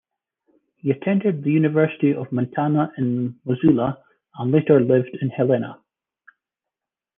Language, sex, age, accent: English, male, 40-49, Scottish English